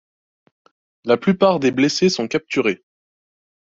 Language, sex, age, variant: French, male, 19-29, Français de métropole